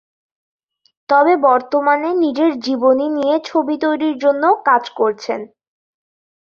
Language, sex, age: Bengali, female, 19-29